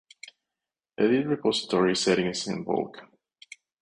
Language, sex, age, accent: English, male, 30-39, United States English